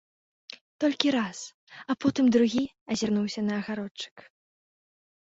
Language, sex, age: Belarusian, female, 19-29